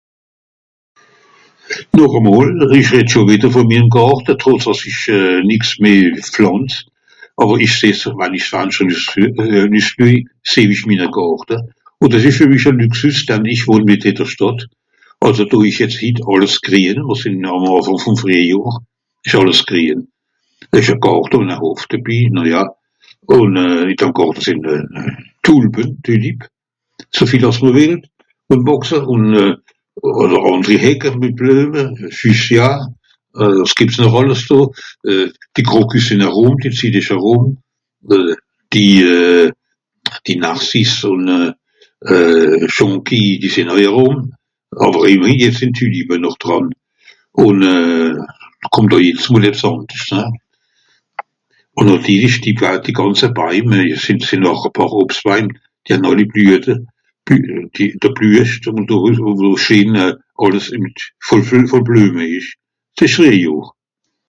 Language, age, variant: Swiss German, 70-79, Nordniederàlemmànisch (Rishoffe, Zàwere, Bùsswìller, Hawenau, Brüemt, Stroossbùri, Molse, Dàmbàch, Schlettstàtt, Pfàlzbùri usw.)